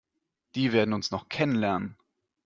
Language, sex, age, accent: German, male, 30-39, Deutschland Deutsch